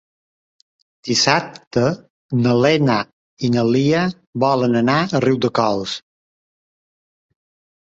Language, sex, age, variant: Catalan, male, 50-59, Balear